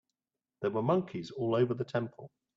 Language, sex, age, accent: English, male, 50-59, England English